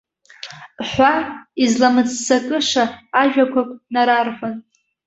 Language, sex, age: Abkhazian, female, under 19